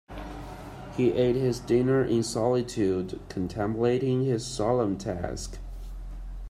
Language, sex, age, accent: English, male, 19-29, Hong Kong English